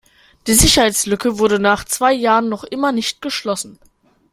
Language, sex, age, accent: German, male, under 19, Deutschland Deutsch